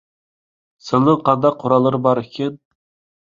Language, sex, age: Uyghur, male, 19-29